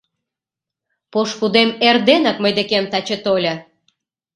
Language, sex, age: Mari, female, 40-49